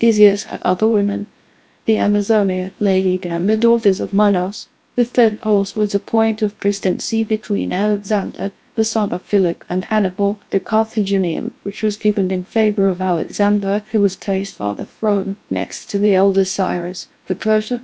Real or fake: fake